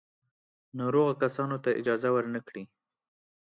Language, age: Pashto, 19-29